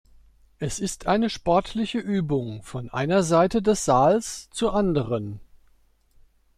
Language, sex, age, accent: German, male, 50-59, Deutschland Deutsch